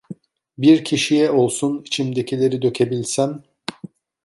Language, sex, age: Turkish, male, 50-59